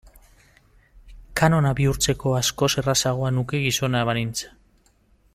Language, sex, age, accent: Basque, male, 30-39, Mendebalekoa (Araba, Bizkaia, Gipuzkoako mendebaleko herri batzuk)